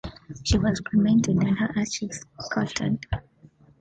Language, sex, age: English, female, 19-29